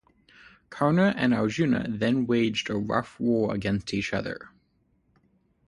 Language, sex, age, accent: English, female, 19-29, United States English